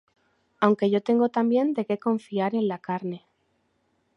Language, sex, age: Spanish, female, 19-29